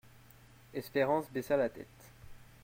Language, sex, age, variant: French, male, 19-29, Français de métropole